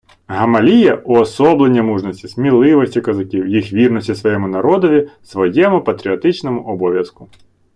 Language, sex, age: Ukrainian, male, 30-39